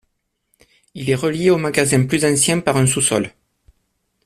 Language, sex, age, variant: French, male, 30-39, Français de métropole